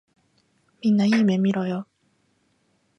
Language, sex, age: Japanese, female, 19-29